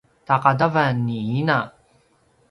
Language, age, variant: Paiwan, 30-39, pinayuanan a kinaikacedasan (東排灣語)